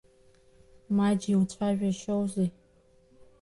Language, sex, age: Abkhazian, female, under 19